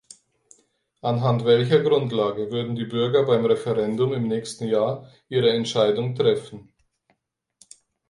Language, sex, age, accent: German, male, 30-39, Deutschland Deutsch